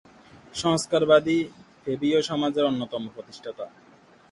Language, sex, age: Bengali, male, 19-29